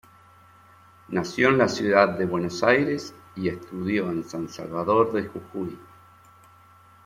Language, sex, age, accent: Spanish, male, 50-59, Rioplatense: Argentina, Uruguay, este de Bolivia, Paraguay